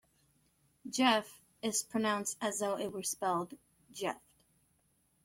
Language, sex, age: English, female, 19-29